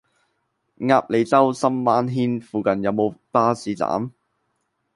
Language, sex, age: Cantonese, male, 19-29